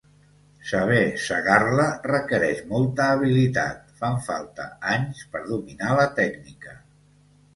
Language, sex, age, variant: Catalan, male, 60-69, Central